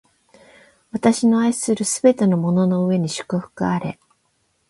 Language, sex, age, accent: Japanese, female, 50-59, 関西; 関東